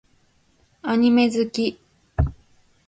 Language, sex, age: Japanese, female, under 19